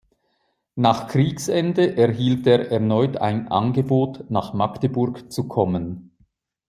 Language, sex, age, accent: German, male, 40-49, Schweizerdeutsch